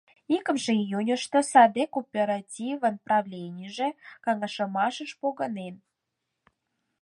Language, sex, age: Mari, female, 19-29